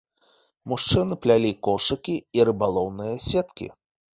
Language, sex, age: Belarusian, male, 30-39